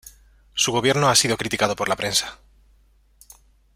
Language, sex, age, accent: Spanish, male, 30-39, España: Centro-Sur peninsular (Madrid, Toledo, Castilla-La Mancha)